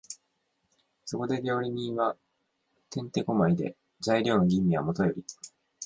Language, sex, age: Japanese, male, 19-29